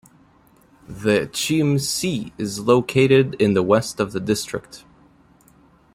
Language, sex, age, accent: English, male, 19-29, United States English